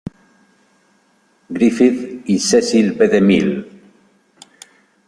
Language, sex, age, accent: Spanish, male, 50-59, España: Norte peninsular (Asturias, Castilla y León, Cantabria, País Vasco, Navarra, Aragón, La Rioja, Guadalajara, Cuenca)